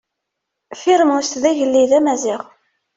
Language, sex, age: Kabyle, female, 30-39